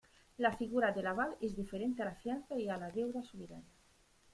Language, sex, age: Spanish, female, 30-39